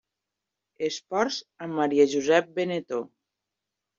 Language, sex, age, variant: Catalan, female, 40-49, Septentrional